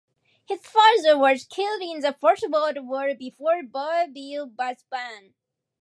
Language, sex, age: English, female, 19-29